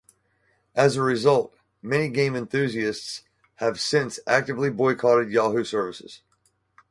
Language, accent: English, United States English